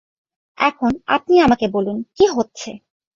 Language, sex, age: Bengali, female, 19-29